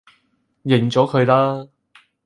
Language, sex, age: Cantonese, male, 30-39